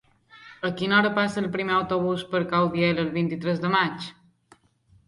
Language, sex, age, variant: Catalan, female, 19-29, Balear